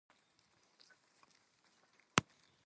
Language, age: English, 19-29